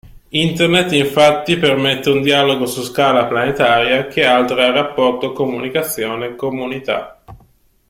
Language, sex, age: Italian, male, 30-39